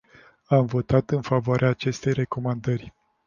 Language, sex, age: Romanian, male, 50-59